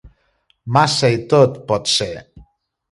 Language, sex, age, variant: Catalan, male, 40-49, Central